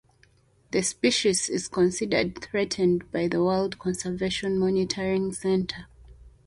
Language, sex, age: English, female, 30-39